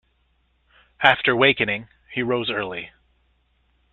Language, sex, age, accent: English, male, 40-49, United States English